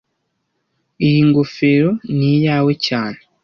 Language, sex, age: Kinyarwanda, male, under 19